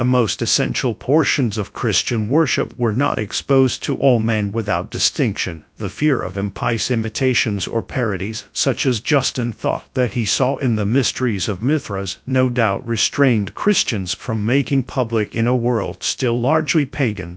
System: TTS, GradTTS